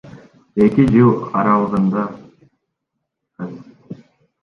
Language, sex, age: Kyrgyz, male, 19-29